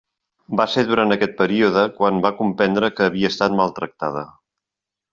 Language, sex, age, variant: Catalan, male, 50-59, Central